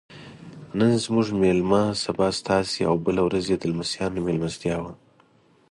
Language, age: Pashto, 19-29